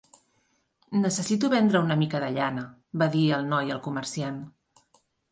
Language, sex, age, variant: Catalan, female, 40-49, Central